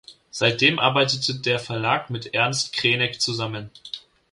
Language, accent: German, Deutschland Deutsch